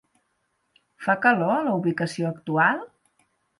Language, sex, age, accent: Catalan, female, 30-39, gironí